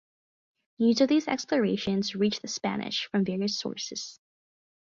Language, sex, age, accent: English, female, 19-29, United States English